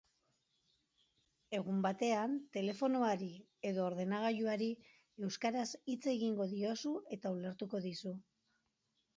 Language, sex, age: Basque, female, 50-59